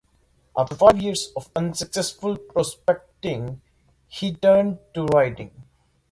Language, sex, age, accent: English, male, 19-29, United States English